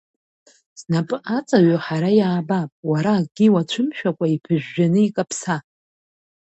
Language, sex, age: Abkhazian, female, 30-39